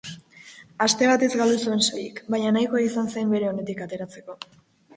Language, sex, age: Basque, female, under 19